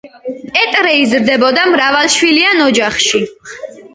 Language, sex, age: Georgian, female, under 19